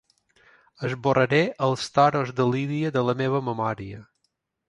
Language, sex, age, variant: Catalan, male, 50-59, Balear